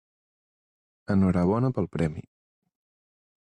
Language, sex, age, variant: Catalan, male, 30-39, Central